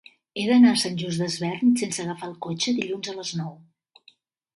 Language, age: Catalan, 60-69